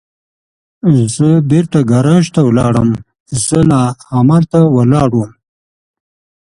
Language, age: Pashto, 70-79